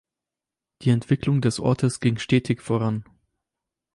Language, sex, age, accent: German, male, 19-29, Deutschland Deutsch